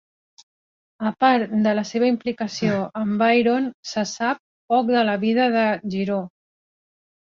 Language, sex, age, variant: Catalan, female, 40-49, Central